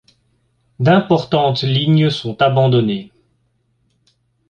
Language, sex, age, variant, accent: French, male, 50-59, Français d'Europe, Français de Belgique